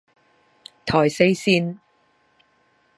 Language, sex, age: Chinese, female, 30-39